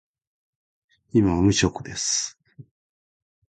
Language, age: English, 60-69